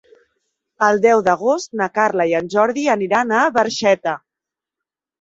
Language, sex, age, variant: Catalan, female, 30-39, Central